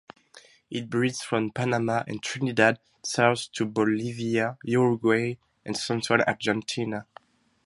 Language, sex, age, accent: English, male, 19-29, French